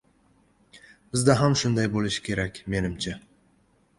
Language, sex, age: Uzbek, male, 19-29